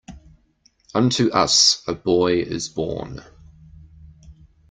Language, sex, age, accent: English, male, 40-49, New Zealand English